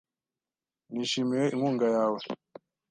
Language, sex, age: Kinyarwanda, male, 19-29